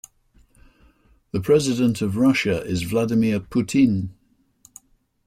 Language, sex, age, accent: English, male, 70-79, England English